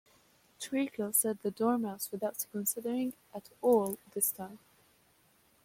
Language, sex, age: English, female, 19-29